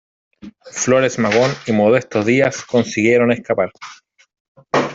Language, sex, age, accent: Spanish, male, 30-39, Chileno: Chile, Cuyo